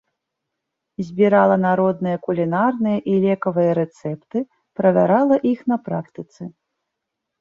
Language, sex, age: Belarusian, female, 30-39